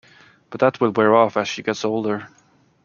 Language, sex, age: English, male, 30-39